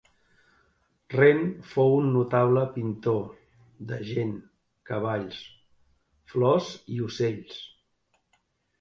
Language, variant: Catalan, Central